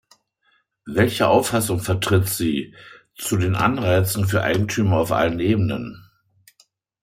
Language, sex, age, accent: German, male, 50-59, Deutschland Deutsch